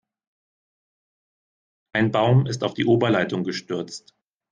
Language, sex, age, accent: German, male, 30-39, Deutschland Deutsch